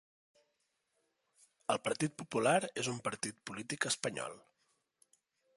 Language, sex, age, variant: Catalan, male, 30-39, Central